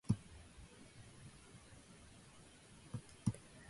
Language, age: English, 19-29